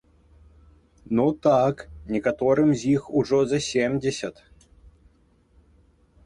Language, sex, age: Belarusian, male, 19-29